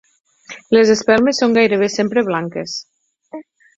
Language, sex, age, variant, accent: Catalan, female, 30-39, Nord-Occidental, Lleidatà